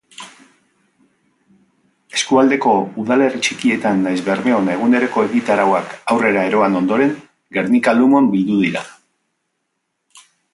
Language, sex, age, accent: Basque, male, 50-59, Mendebalekoa (Araba, Bizkaia, Gipuzkoako mendebaleko herri batzuk)